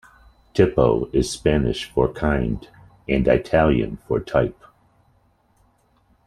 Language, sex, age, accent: English, male, 50-59, United States English